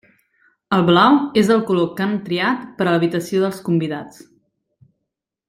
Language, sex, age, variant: Catalan, female, 19-29, Central